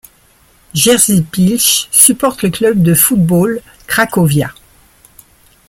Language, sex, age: French, male, 60-69